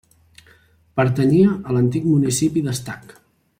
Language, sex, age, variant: Catalan, male, 19-29, Central